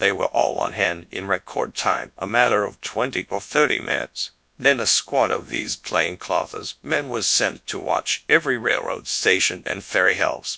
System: TTS, GradTTS